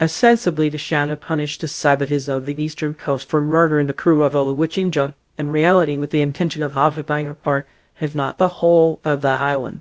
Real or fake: fake